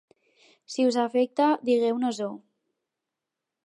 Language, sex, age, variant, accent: Catalan, female, under 19, Alacantí, aprenent (recent, des del castellà)